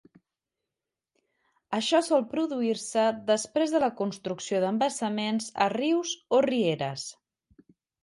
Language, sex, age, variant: Catalan, female, 30-39, Central